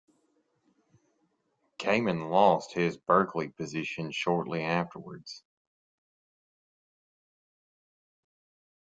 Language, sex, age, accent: English, male, 30-39, United States English